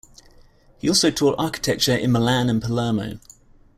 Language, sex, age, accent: English, male, 30-39, England English